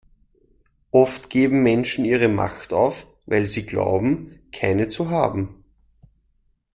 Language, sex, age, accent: German, male, 30-39, Österreichisches Deutsch